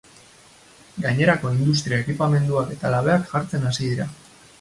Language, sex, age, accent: Basque, male, 30-39, Mendebalekoa (Araba, Bizkaia, Gipuzkoako mendebaleko herri batzuk)